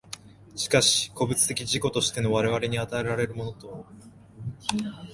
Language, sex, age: Japanese, male, 19-29